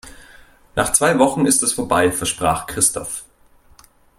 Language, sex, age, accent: German, male, 30-39, Deutschland Deutsch